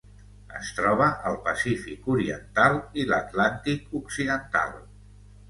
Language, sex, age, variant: Catalan, male, 60-69, Central